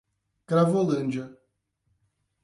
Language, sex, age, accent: Portuguese, male, 19-29, Paulista